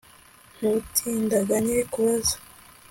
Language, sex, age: Kinyarwanda, female, 19-29